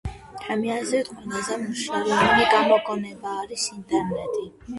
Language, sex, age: Georgian, female, under 19